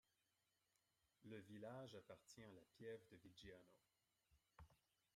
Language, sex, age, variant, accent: French, male, 40-49, Français d'Amérique du Nord, Français du Canada